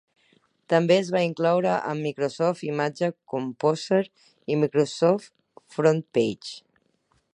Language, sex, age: Catalan, female, 30-39